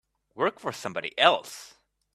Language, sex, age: English, male, 30-39